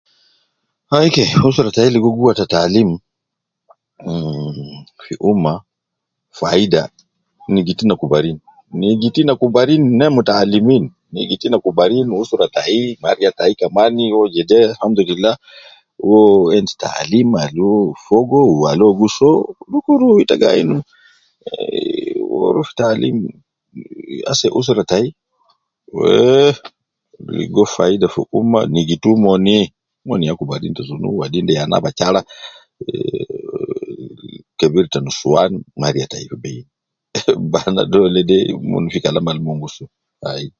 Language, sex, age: Nubi, male, 50-59